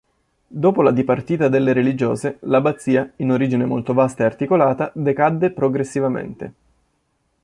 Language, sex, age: Italian, male, 19-29